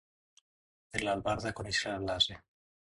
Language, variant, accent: Catalan, Nord-Occidental, nord-occidental